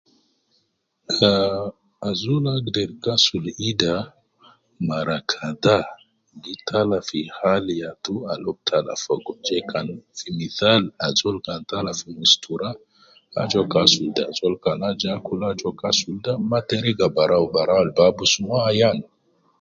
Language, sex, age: Nubi, male, 30-39